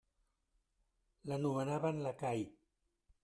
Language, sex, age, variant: Catalan, male, 60-69, Central